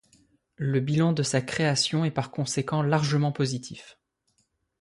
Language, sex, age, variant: French, male, 19-29, Français de métropole